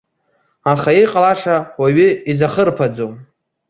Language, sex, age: Abkhazian, male, under 19